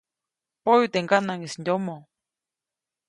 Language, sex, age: Copainalá Zoque, female, 19-29